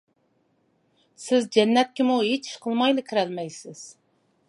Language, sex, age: Uyghur, female, 40-49